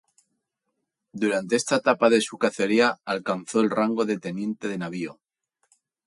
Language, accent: Spanish, España: Centro-Sur peninsular (Madrid, Toledo, Castilla-La Mancha)